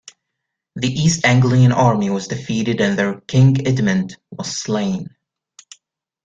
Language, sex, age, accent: English, male, 19-29, United States English